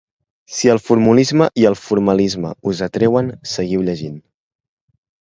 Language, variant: Catalan, Central